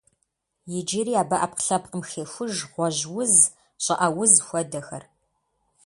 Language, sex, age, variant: Kabardian, female, 30-39, Адыгэбзэ (Къэбэрдей, Кирил, псоми зэдай)